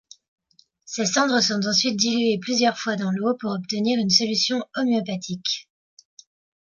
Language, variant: French, Français de métropole